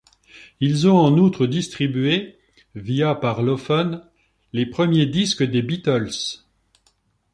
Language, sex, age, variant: French, male, 60-69, Français de métropole